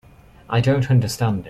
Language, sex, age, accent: English, male, under 19, England English